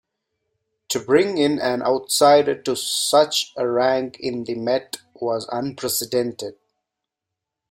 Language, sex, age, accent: English, male, 19-29, India and South Asia (India, Pakistan, Sri Lanka)